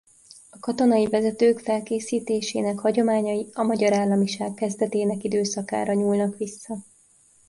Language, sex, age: Hungarian, female, 19-29